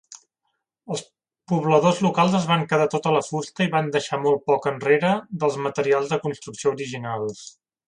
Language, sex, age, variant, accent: Catalan, male, 30-39, Central, central